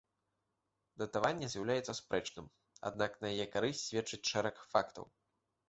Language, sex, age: Belarusian, male, 19-29